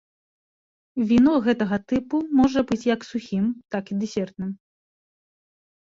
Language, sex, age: Belarusian, female, 30-39